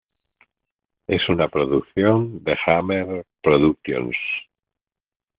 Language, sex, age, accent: Spanish, male, 50-59, España: Centro-Sur peninsular (Madrid, Toledo, Castilla-La Mancha)